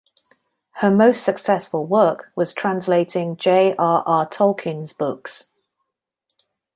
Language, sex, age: English, female, 30-39